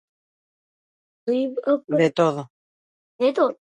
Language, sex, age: Spanish, female, 40-49